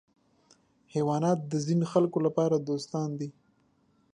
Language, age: Pashto, 19-29